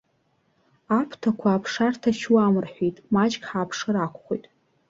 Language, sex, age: Abkhazian, female, under 19